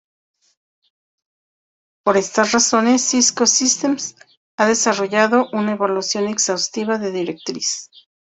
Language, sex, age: Spanish, female, 40-49